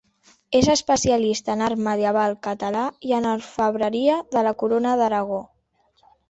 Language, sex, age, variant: Catalan, female, under 19, Central